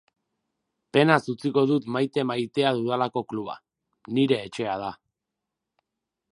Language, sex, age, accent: Basque, male, 19-29, Erdialdekoa edo Nafarra (Gipuzkoa, Nafarroa)